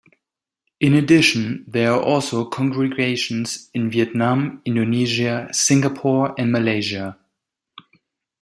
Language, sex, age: English, male, 19-29